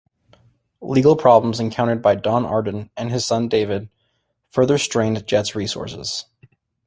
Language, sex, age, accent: English, male, 19-29, United States English